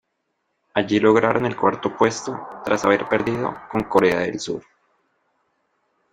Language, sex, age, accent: Spanish, male, 19-29, Andino-Pacífico: Colombia, Perú, Ecuador, oeste de Bolivia y Venezuela andina